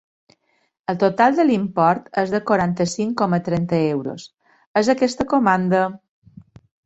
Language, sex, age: Catalan, female, 50-59